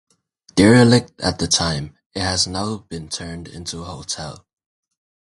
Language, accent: English, United States English